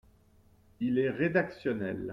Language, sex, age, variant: French, male, 40-49, Français de métropole